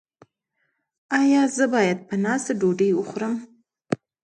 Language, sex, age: Pashto, female, 19-29